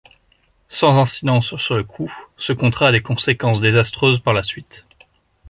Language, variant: French, Français de métropole